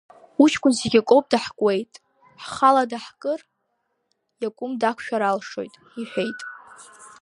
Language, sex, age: Abkhazian, female, under 19